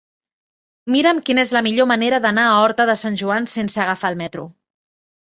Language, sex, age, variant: Catalan, female, 19-29, Central